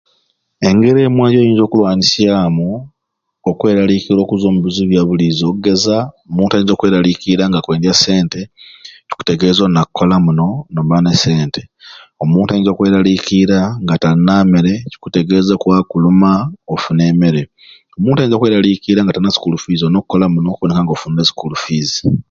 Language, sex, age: Ruuli, male, 30-39